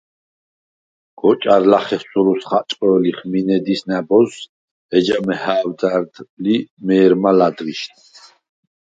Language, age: Svan, 30-39